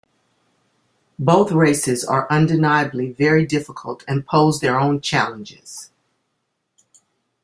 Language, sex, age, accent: English, female, 60-69, United States English